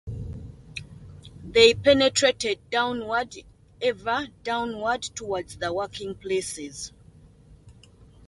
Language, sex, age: English, female, 30-39